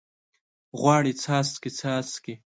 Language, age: Pashto, 19-29